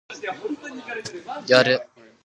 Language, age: Japanese, under 19